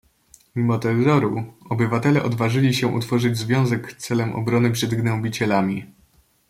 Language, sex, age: Polish, male, 19-29